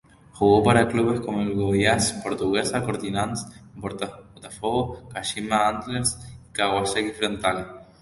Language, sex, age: Spanish, male, 19-29